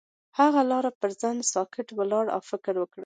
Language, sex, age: Pashto, female, 19-29